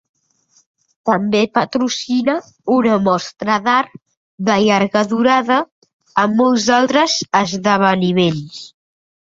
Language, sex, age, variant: Catalan, female, 40-49, Central